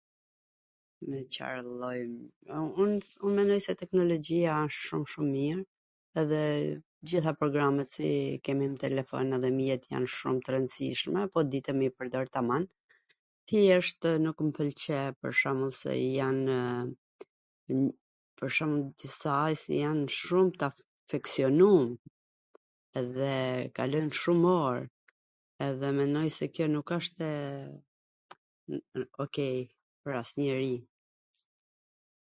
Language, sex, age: Gheg Albanian, female, 40-49